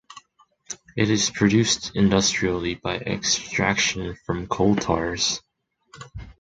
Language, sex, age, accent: English, male, 19-29, United States English